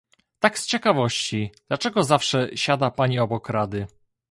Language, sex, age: Polish, male, 19-29